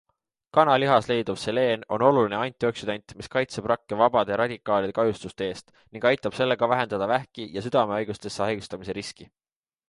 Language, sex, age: Estonian, male, 19-29